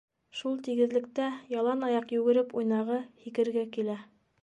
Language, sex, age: Bashkir, female, 30-39